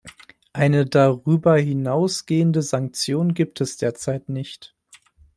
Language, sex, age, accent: German, male, 19-29, Deutschland Deutsch